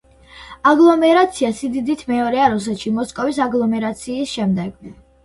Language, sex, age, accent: Georgian, female, under 19, მშვიდი